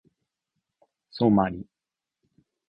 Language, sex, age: Japanese, male, 30-39